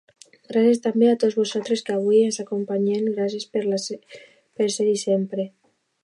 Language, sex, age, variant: Catalan, female, under 19, Alacantí